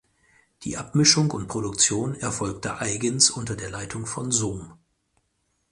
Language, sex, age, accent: German, male, 40-49, Deutschland Deutsch